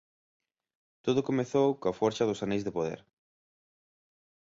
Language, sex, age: Galician, male, 30-39